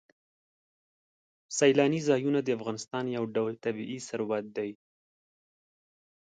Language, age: Pashto, 30-39